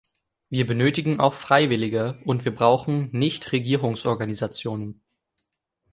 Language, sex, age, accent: German, male, under 19, Deutschland Deutsch